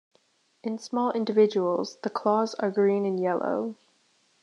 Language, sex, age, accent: English, female, under 19, United States English